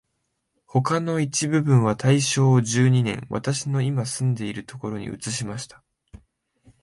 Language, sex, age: Japanese, male, 19-29